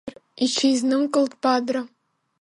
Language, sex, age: Abkhazian, female, under 19